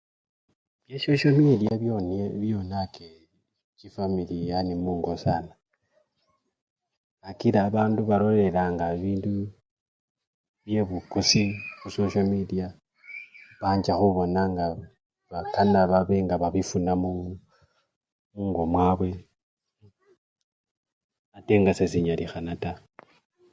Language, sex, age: Luyia, male, 19-29